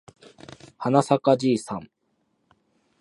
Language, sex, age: Japanese, male, 30-39